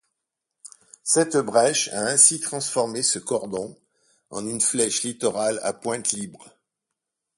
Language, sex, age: French, male, 60-69